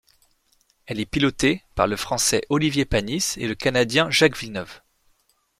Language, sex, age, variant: French, male, 30-39, Français de métropole